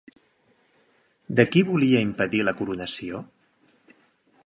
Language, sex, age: Catalan, male, 50-59